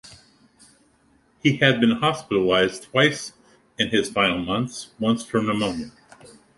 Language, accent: English, United States English